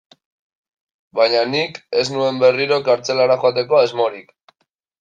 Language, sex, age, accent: Basque, male, 19-29, Mendebalekoa (Araba, Bizkaia, Gipuzkoako mendebaleko herri batzuk)